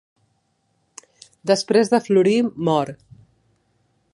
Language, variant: Catalan, Central